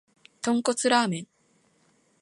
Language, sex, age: Japanese, female, 19-29